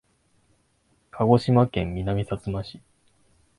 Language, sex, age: Japanese, male, 19-29